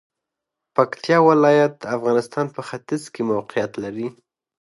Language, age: Pashto, 19-29